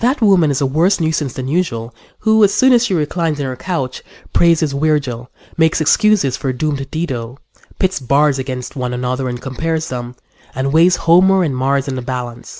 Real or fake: real